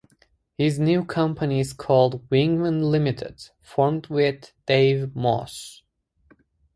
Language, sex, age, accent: English, male, 19-29, United States English